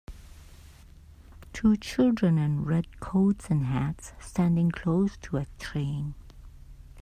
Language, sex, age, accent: English, female, 50-59, United States English